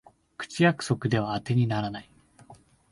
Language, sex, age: Japanese, male, 19-29